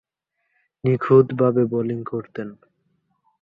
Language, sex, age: Bengali, male, 19-29